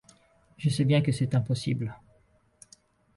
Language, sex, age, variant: French, male, 30-39, Français de métropole